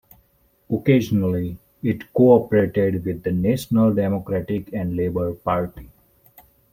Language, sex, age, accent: English, male, 30-39, India and South Asia (India, Pakistan, Sri Lanka)